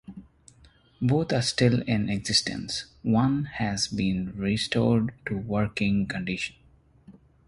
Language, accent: English, India and South Asia (India, Pakistan, Sri Lanka)